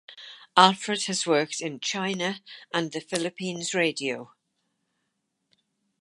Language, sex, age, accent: English, female, 80-89, England English